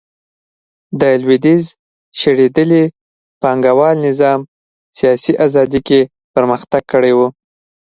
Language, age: Pashto, under 19